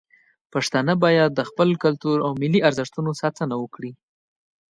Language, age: Pashto, 19-29